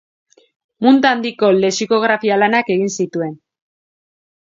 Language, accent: Basque, Mendebalekoa (Araba, Bizkaia, Gipuzkoako mendebaleko herri batzuk)